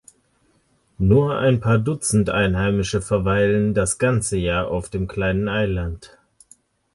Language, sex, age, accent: German, male, 19-29, Deutschland Deutsch